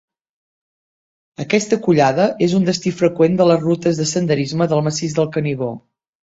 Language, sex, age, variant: Catalan, female, 50-59, Central